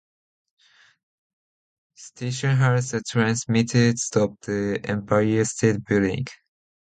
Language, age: English, under 19